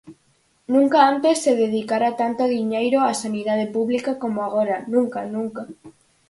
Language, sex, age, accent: Galician, female, under 19, Normativo (estándar)